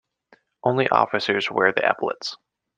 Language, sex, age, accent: English, male, 19-29, United States English